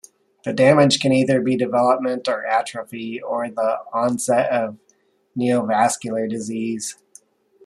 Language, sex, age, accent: English, male, 30-39, United States English